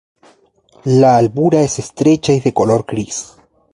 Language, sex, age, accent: Spanish, male, 19-29, Chileno: Chile, Cuyo